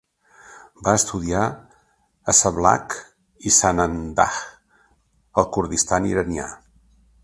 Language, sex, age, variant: Catalan, male, 60-69, Central